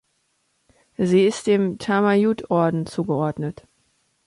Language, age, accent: German, 30-39, Deutschland Deutsch